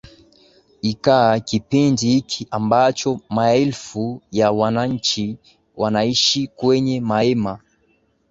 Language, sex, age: Swahili, male, 19-29